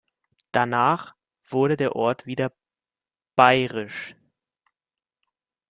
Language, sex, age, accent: German, male, 19-29, Deutschland Deutsch